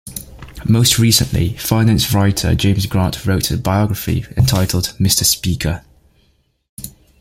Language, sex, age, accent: English, male, 19-29, England English